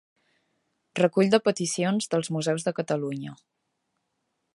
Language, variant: Catalan, Central